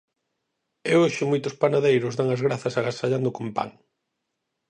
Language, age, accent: Galician, 40-49, Normativo (estándar)